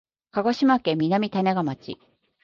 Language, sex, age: Japanese, female, 40-49